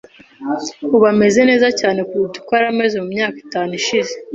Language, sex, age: Kinyarwanda, female, 19-29